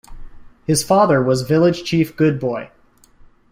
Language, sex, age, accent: English, male, 19-29, United States English